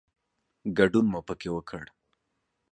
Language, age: Pashto, 19-29